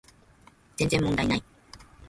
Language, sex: Japanese, female